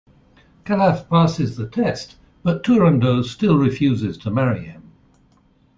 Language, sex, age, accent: English, male, 60-69, England English